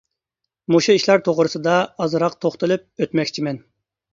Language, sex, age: Uyghur, male, 30-39